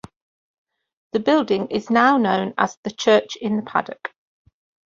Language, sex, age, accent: English, female, 50-59, England English